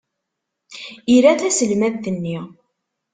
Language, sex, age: Kabyle, female, 19-29